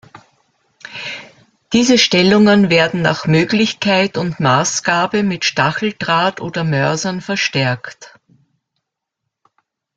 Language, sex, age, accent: German, female, 70-79, Österreichisches Deutsch